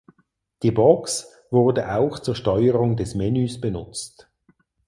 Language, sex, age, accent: German, male, 40-49, Schweizerdeutsch